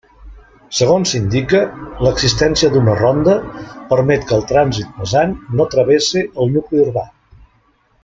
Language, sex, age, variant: Catalan, male, 40-49, Central